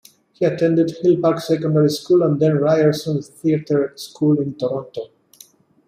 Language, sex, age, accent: English, male, 60-69, United States English